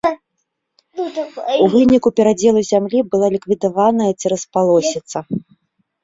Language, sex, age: Belarusian, female, 30-39